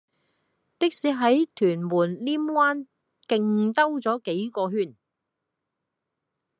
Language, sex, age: Cantonese, female, 50-59